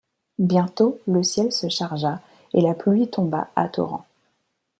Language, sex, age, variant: French, female, 19-29, Français de métropole